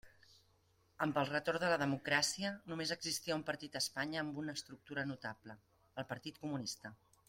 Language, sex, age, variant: Catalan, female, 50-59, Central